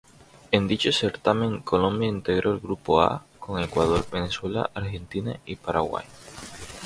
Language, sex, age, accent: Spanish, male, 19-29, España: Islas Canarias